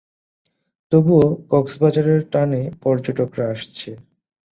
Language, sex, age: Bengali, male, 19-29